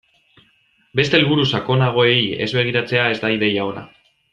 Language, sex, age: Basque, male, 19-29